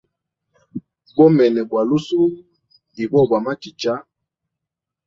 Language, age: Hemba, 40-49